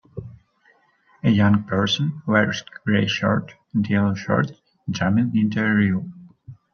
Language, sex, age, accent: English, male, 19-29, United States English